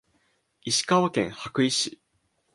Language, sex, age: Japanese, male, 19-29